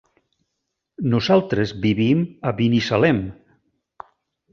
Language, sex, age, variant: Catalan, male, 60-69, Central